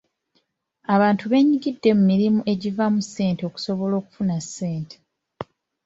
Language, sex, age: Ganda, female, 19-29